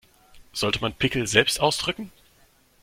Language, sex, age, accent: German, male, 19-29, Deutschland Deutsch